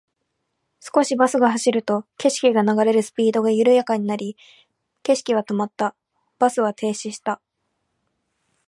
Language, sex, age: Japanese, female, 19-29